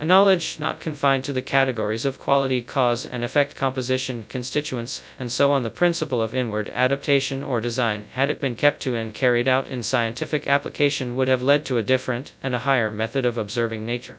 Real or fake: fake